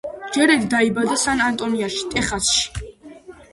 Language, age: Georgian, under 19